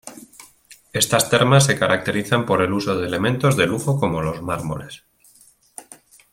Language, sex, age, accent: Spanish, male, 30-39, España: Norte peninsular (Asturias, Castilla y León, Cantabria, País Vasco, Navarra, Aragón, La Rioja, Guadalajara, Cuenca)